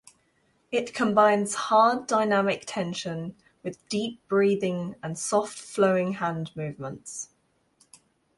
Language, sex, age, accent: English, female, 19-29, England English